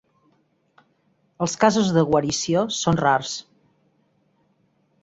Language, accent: Catalan, Garrotxi